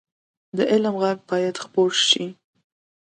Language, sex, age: Pashto, female, 19-29